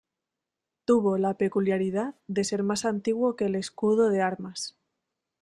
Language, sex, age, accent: Spanish, female, 19-29, España: Centro-Sur peninsular (Madrid, Toledo, Castilla-La Mancha)